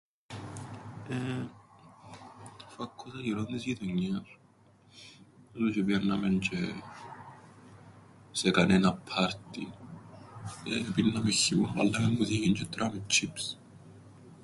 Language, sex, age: Greek, male, 19-29